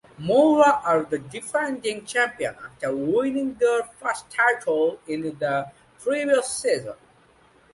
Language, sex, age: English, male, 19-29